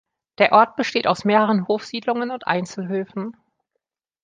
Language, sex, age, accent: German, female, 19-29, Deutschland Deutsch